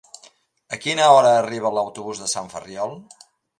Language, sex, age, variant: Catalan, male, 60-69, Central